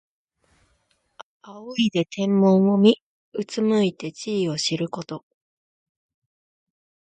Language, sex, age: Japanese, female, 19-29